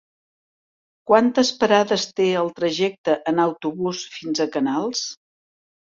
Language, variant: Catalan, Central